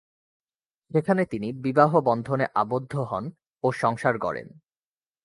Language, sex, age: Bengali, male, 19-29